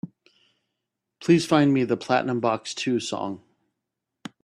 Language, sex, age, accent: English, male, 40-49, United States English